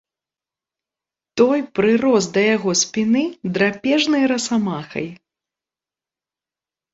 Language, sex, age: Belarusian, female, 30-39